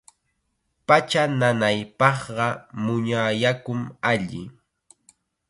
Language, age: Chiquián Ancash Quechua, 19-29